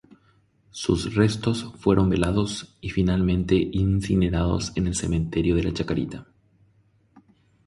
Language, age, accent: Spanish, 30-39, Rioplatense: Argentina, Uruguay, este de Bolivia, Paraguay